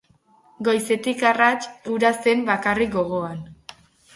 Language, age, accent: Basque, under 19, Mendebalekoa (Araba, Bizkaia, Gipuzkoako mendebaleko herri batzuk)